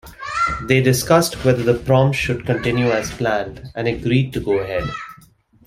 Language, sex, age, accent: English, male, 30-39, India and South Asia (India, Pakistan, Sri Lanka)